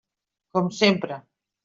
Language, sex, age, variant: Catalan, male, 30-39, Central